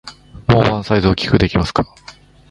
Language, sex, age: Japanese, male, 50-59